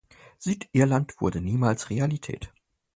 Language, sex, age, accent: German, male, 30-39, Deutschland Deutsch